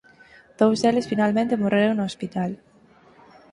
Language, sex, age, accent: Galician, female, 19-29, Central (gheada)